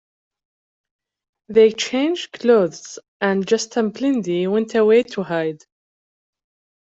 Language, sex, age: English, female, 19-29